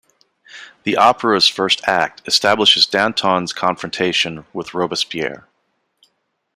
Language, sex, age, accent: English, male, 40-49, United States English